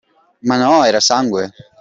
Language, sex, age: Italian, male, 19-29